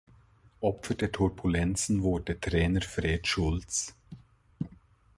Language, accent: German, Schweizerdeutsch